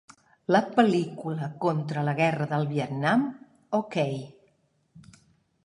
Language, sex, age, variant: Catalan, female, 50-59, Central